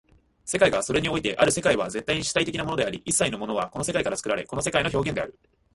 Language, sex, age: Japanese, male, 19-29